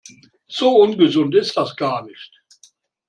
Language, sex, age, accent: German, male, 60-69, Deutschland Deutsch